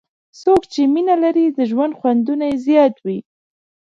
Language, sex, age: Pashto, female, 19-29